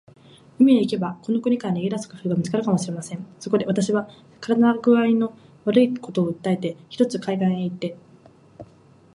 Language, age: Japanese, 19-29